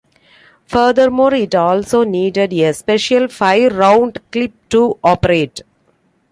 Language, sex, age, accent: English, female, 40-49, India and South Asia (India, Pakistan, Sri Lanka)